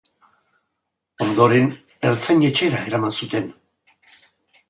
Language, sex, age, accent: Basque, male, 60-69, Mendebalekoa (Araba, Bizkaia, Gipuzkoako mendebaleko herri batzuk)